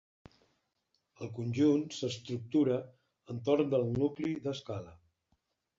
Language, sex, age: Catalan, male, 50-59